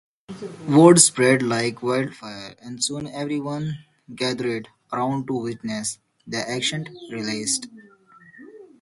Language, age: English, under 19